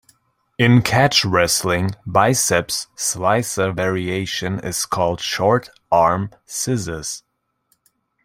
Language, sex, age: English, male, 19-29